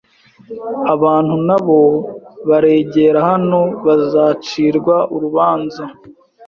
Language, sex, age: Kinyarwanda, female, 19-29